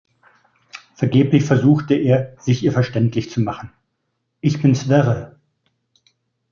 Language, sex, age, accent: German, male, 50-59, Deutschland Deutsch